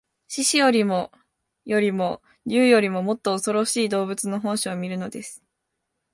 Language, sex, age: Japanese, female, under 19